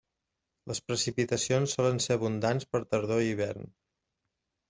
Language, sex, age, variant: Catalan, male, 30-39, Central